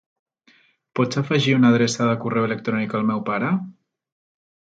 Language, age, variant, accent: Catalan, 30-39, Central, central